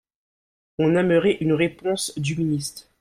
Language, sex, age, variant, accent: French, male, 19-29, Français des départements et régions d'outre-mer, Français de La Réunion